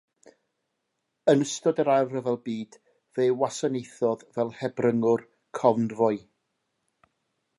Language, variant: Welsh, North-Eastern Welsh